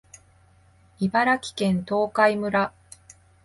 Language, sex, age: Japanese, female, 30-39